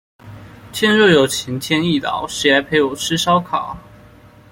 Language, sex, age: Chinese, male, 19-29